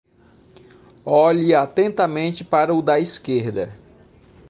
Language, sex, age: Portuguese, male, 40-49